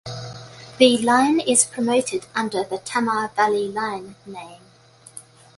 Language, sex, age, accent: English, female, 30-39, Australian English